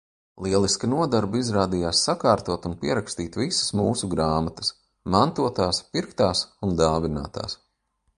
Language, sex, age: Latvian, male, 40-49